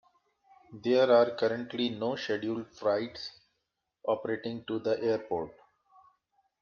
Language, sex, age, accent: English, male, 40-49, India and South Asia (India, Pakistan, Sri Lanka)